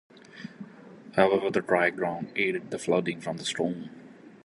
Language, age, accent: English, 19-29, India and South Asia (India, Pakistan, Sri Lanka)